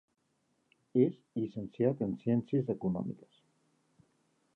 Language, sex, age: Catalan, male, 60-69